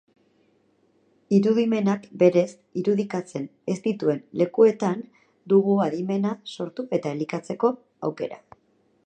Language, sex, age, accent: Basque, female, 40-49, Erdialdekoa edo Nafarra (Gipuzkoa, Nafarroa)